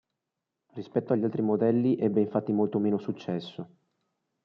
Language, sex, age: Italian, male, 30-39